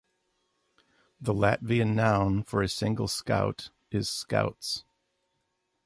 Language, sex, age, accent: English, male, 40-49, United States English